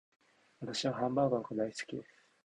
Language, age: Japanese, 19-29